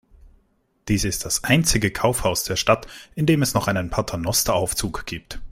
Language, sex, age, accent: German, male, 19-29, Österreichisches Deutsch